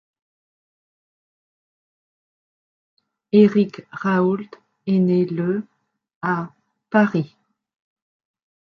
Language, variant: French, Français de métropole